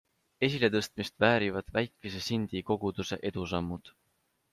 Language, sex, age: Estonian, male, 19-29